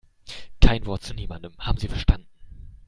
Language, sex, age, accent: German, male, 19-29, Deutschland Deutsch